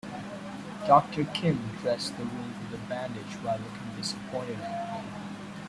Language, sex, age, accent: English, male, 19-29, India and South Asia (India, Pakistan, Sri Lanka)